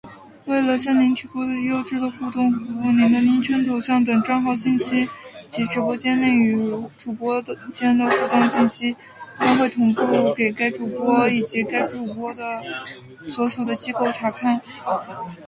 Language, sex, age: Chinese, female, 19-29